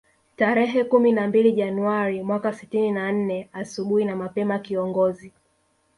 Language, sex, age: Swahili, female, 19-29